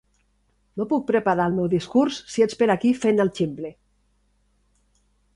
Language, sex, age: Catalan, female, 60-69